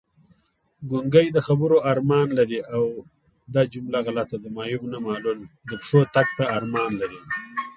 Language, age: Pashto, 30-39